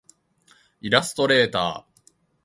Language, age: Japanese, 30-39